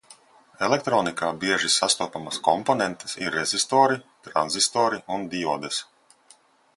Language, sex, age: Latvian, male, 30-39